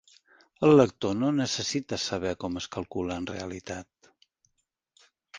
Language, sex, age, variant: Catalan, male, 50-59, Central